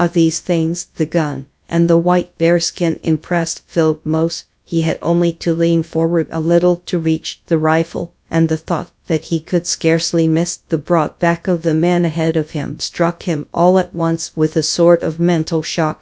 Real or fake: fake